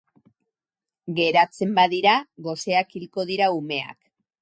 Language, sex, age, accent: Basque, female, 50-59, Erdialdekoa edo Nafarra (Gipuzkoa, Nafarroa)